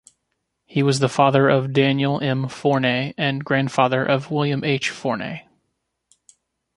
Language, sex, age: English, male, 30-39